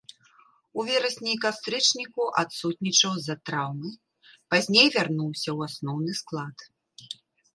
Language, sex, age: Belarusian, male, 40-49